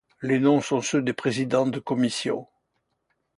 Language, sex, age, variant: French, male, 80-89, Français de métropole